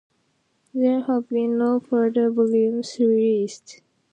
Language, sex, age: English, female, 19-29